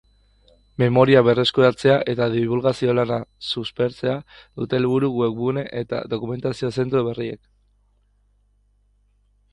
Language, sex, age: Basque, male, 30-39